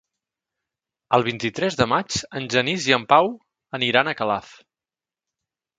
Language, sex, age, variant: Catalan, male, 40-49, Central